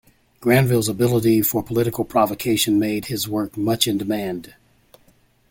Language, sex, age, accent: English, male, 60-69, United States English